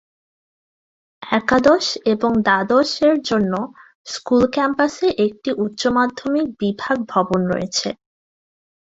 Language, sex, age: Bengali, female, 19-29